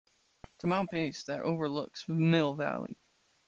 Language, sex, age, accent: English, male, 19-29, United States English